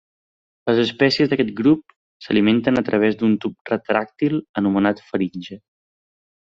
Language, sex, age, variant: Catalan, male, 19-29, Central